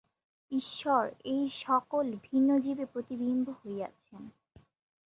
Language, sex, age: Bengali, female, 19-29